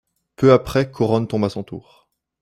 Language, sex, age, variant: French, male, 19-29, Français de métropole